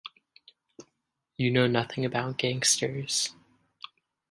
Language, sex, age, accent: English, male, 19-29, United States English